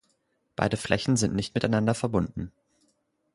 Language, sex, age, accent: German, male, 19-29, Deutschland Deutsch